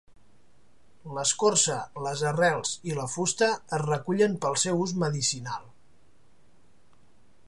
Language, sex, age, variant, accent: Catalan, male, 30-39, Central, Oriental